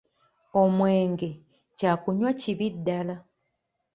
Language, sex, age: Ganda, female, 19-29